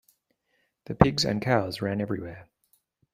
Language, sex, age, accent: English, male, 40-49, Australian English